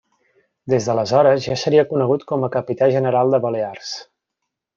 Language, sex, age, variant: Catalan, male, 30-39, Central